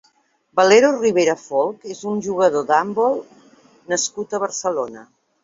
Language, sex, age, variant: Catalan, female, 50-59, Central